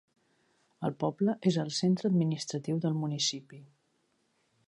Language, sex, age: Catalan, female, 50-59